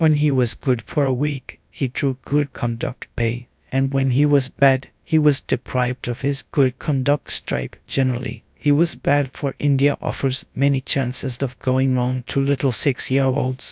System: TTS, GradTTS